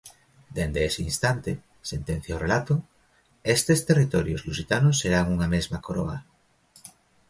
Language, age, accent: Galician, 40-49, Normativo (estándar)